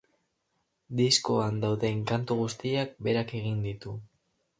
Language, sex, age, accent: Basque, male, under 19, Mendebalekoa (Araba, Bizkaia, Gipuzkoako mendebaleko herri batzuk)